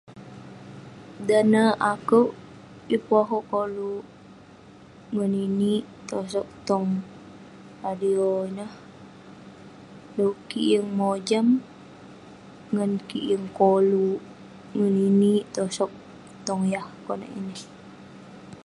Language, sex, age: Western Penan, female, under 19